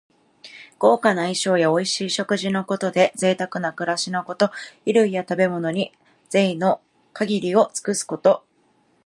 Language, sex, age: Japanese, female, 19-29